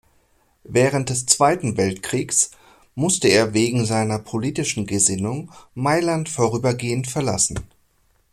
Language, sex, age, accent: German, male, 30-39, Deutschland Deutsch